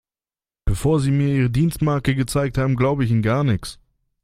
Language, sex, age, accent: German, male, 19-29, Deutschland Deutsch